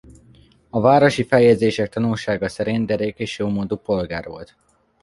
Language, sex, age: Hungarian, male, under 19